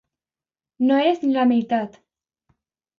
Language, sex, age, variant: Catalan, female, under 19, Alacantí